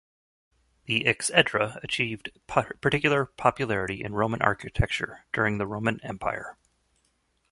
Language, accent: English, United States English